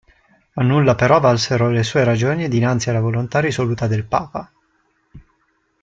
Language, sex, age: Italian, male, 19-29